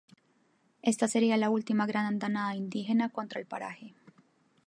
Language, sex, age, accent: Spanish, female, 19-29, Andino-Pacífico: Colombia, Perú, Ecuador, oeste de Bolivia y Venezuela andina